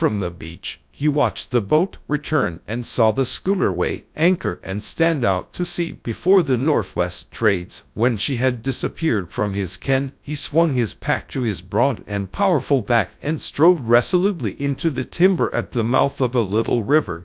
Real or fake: fake